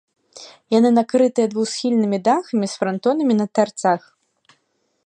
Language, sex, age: Belarusian, female, 19-29